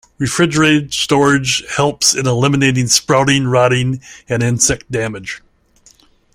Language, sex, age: English, male, 60-69